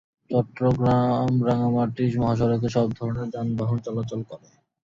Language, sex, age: Bengali, male, 19-29